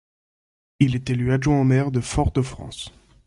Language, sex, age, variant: French, male, under 19, Français de métropole